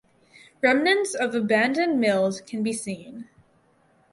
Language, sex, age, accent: English, female, under 19, United States English